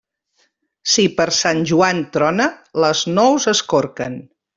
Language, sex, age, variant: Catalan, female, 50-59, Central